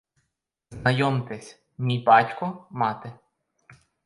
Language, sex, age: Ukrainian, male, 30-39